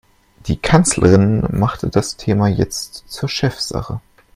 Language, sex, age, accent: German, male, 19-29, Deutschland Deutsch